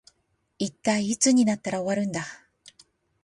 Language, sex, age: Japanese, female, 40-49